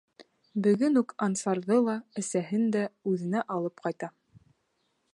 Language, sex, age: Bashkir, female, 19-29